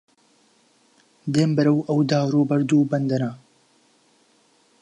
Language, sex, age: Central Kurdish, male, 19-29